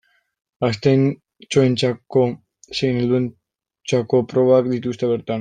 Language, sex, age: Basque, male, 19-29